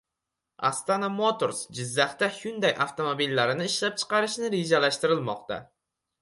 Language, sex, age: Uzbek, male, 19-29